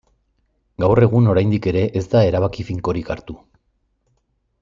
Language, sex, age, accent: Basque, male, 40-49, Erdialdekoa edo Nafarra (Gipuzkoa, Nafarroa)